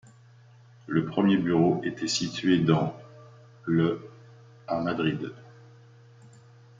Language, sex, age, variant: French, male, 40-49, Français de métropole